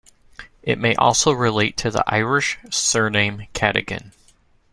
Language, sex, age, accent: English, male, 30-39, United States English